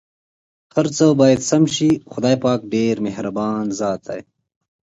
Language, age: Pashto, 19-29